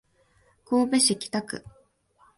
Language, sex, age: Japanese, female, 19-29